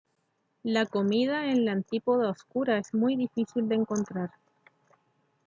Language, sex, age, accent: Spanish, female, 30-39, Chileno: Chile, Cuyo